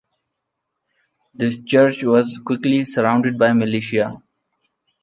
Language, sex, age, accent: English, male, 19-29, India and South Asia (India, Pakistan, Sri Lanka)